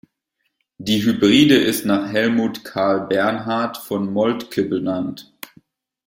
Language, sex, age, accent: German, male, 19-29, Deutschland Deutsch